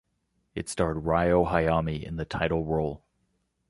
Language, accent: English, United States English